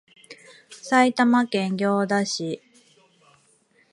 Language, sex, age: Japanese, female, 30-39